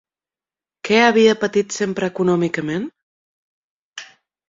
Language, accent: Catalan, Barceloní